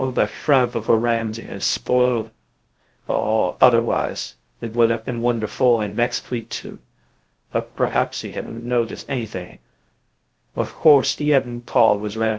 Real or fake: fake